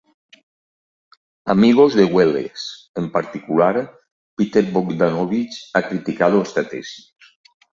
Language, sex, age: Spanish, male, 50-59